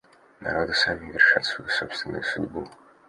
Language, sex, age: Russian, male, 19-29